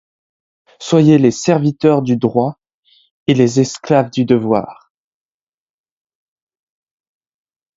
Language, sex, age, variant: French, male, under 19, Français de métropole